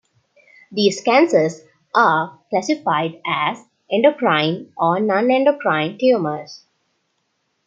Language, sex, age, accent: English, female, 19-29, India and South Asia (India, Pakistan, Sri Lanka)